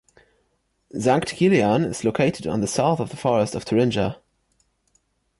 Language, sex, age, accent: English, male, under 19, United States English